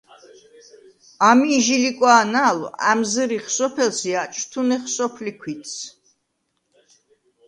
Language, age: Svan, 40-49